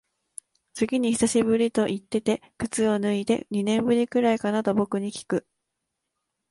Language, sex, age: Japanese, female, 19-29